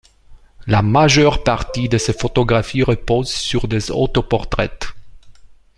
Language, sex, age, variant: French, male, 30-39, Français d'Europe